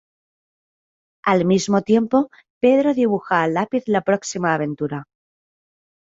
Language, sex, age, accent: Spanish, female, 30-39, España: Centro-Sur peninsular (Madrid, Toledo, Castilla-La Mancha)